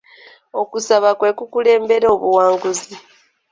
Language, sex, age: Ganda, female, 19-29